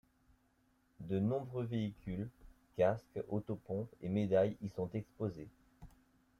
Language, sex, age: French, male, 50-59